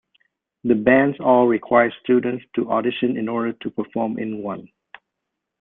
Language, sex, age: English, male, 50-59